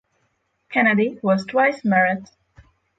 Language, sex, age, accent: English, female, 19-29, Slavic; polish